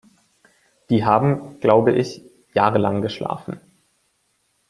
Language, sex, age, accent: German, male, 19-29, Deutschland Deutsch